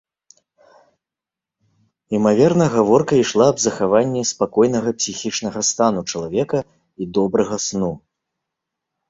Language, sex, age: Belarusian, male, 30-39